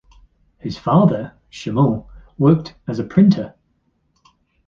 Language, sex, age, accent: English, male, 19-29, England English